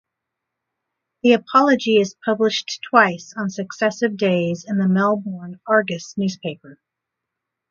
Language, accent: English, United States English